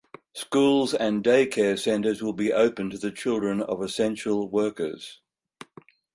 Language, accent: English, Australian English